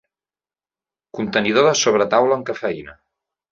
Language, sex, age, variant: Catalan, male, 30-39, Central